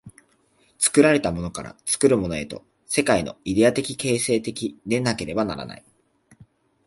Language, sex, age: Japanese, male, under 19